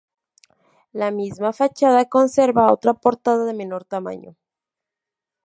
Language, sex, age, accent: Spanish, female, 19-29, México